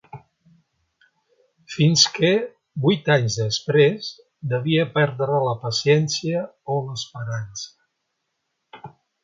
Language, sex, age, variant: Catalan, male, 60-69, Central